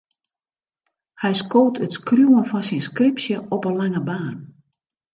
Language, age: Western Frisian, 60-69